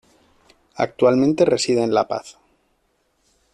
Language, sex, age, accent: Spanish, male, 40-49, España: Norte peninsular (Asturias, Castilla y León, Cantabria, País Vasco, Navarra, Aragón, La Rioja, Guadalajara, Cuenca)